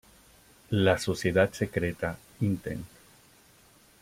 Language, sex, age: Spanish, male, 50-59